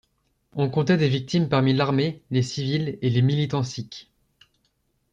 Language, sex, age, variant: French, male, under 19, Français de métropole